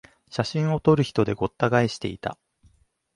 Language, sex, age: Japanese, male, 19-29